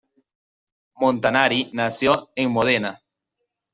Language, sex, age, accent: Spanish, male, 19-29, Andino-Pacífico: Colombia, Perú, Ecuador, oeste de Bolivia y Venezuela andina